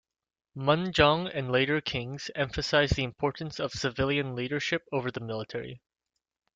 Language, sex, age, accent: English, male, 19-29, United States English